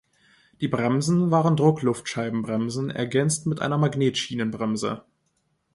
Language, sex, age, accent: German, male, 19-29, Deutschland Deutsch